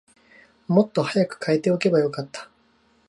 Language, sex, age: Japanese, male, 19-29